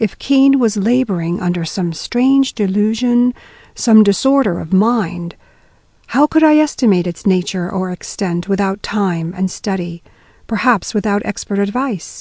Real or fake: real